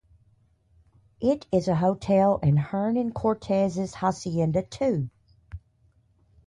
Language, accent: English, United States English